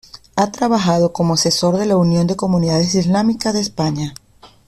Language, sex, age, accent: Spanish, female, 40-49, Caribe: Cuba, Venezuela, Puerto Rico, República Dominicana, Panamá, Colombia caribeña, México caribeño, Costa del golfo de México